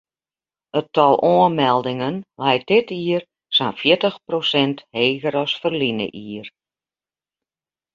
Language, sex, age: Western Frisian, female, 50-59